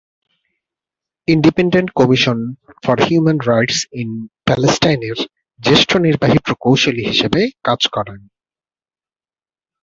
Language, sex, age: Bengali, male, 19-29